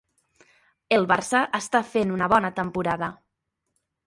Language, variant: Catalan, Central